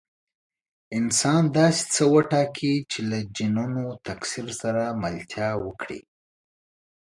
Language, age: Pashto, 19-29